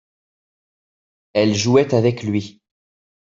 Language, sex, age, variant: French, male, 40-49, Français de métropole